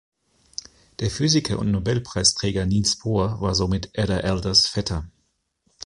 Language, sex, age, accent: German, male, 40-49, Deutschland Deutsch